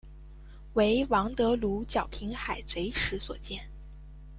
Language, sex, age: Chinese, female, under 19